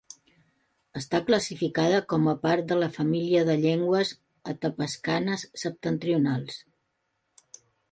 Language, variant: Catalan, Central